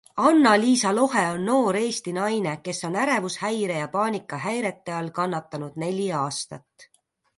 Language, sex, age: Estonian, female, 30-39